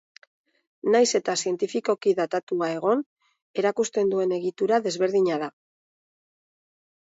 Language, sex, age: Basque, female, 50-59